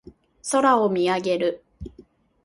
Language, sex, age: Japanese, female, 19-29